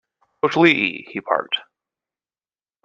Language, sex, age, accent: English, male, 19-29, United States English